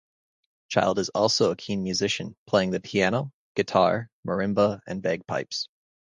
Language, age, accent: English, 19-29, United States English